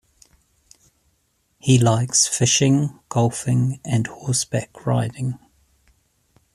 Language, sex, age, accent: English, male, 50-59, New Zealand English